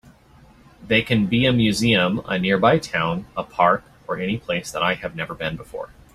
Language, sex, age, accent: English, male, 30-39, United States English